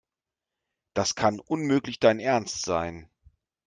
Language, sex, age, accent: German, male, 40-49, Deutschland Deutsch